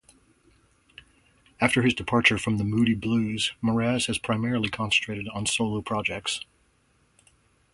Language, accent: English, United States English